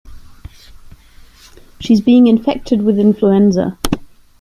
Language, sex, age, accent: English, female, 30-39, England English